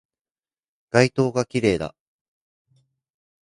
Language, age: Japanese, 19-29